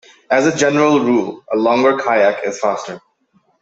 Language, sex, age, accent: English, male, 19-29, England English